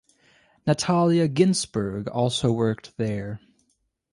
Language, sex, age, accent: English, male, 19-29, United States English